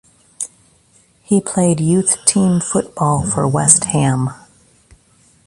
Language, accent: English, United States English